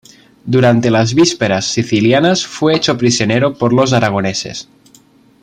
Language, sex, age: Spanish, male, 19-29